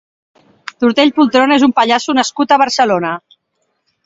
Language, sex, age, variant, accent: Catalan, female, 40-49, Central, central; Oriental